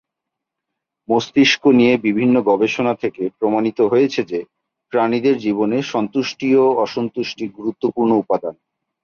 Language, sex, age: Bengali, male, 40-49